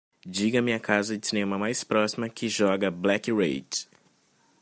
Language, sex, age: Portuguese, male, 19-29